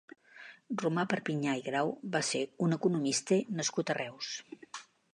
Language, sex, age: Catalan, female, 60-69